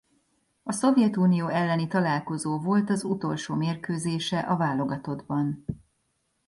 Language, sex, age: Hungarian, female, 40-49